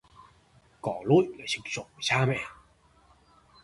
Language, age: Vietnamese, 19-29